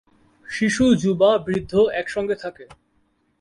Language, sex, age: Bengali, male, 19-29